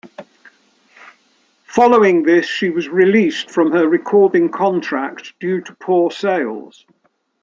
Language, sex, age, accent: English, male, 70-79, England English